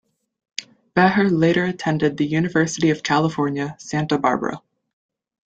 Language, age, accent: English, 19-29, United States English